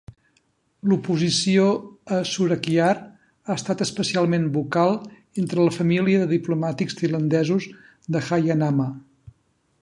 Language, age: Catalan, 60-69